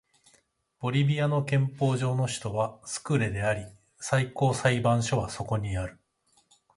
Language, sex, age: Japanese, male, 30-39